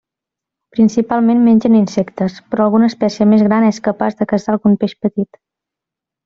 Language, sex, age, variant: Catalan, female, 19-29, Central